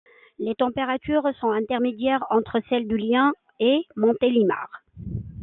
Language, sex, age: French, female, 40-49